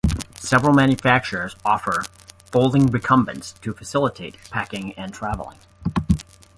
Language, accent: English, United States English